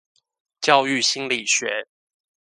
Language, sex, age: Chinese, male, 30-39